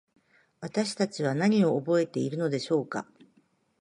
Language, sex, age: Japanese, female, 50-59